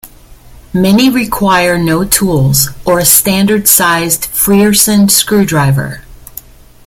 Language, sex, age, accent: English, female, 50-59, United States English